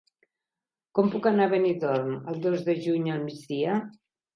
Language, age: Catalan, 70-79